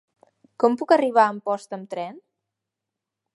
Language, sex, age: Catalan, female, under 19